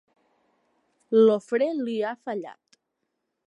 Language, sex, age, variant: Catalan, female, under 19, Nord-Occidental